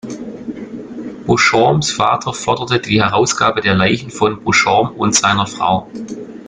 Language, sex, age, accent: German, male, 30-39, Deutschland Deutsch